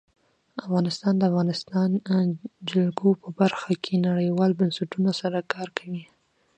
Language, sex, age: Pashto, female, 19-29